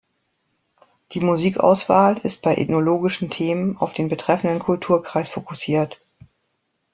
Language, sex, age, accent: German, female, 40-49, Deutschland Deutsch